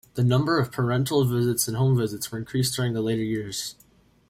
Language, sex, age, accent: English, male, under 19, United States English